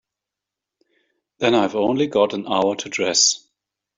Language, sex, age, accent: English, male, 50-59, United States English